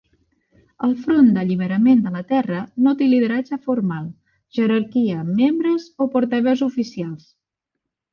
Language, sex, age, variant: Catalan, female, 30-39, Central